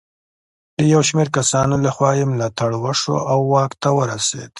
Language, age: Pashto, 30-39